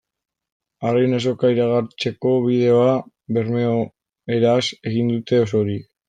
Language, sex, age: Basque, male, 19-29